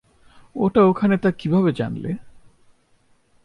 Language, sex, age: Bengali, male, 19-29